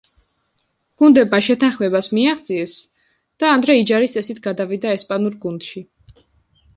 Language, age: Georgian, 19-29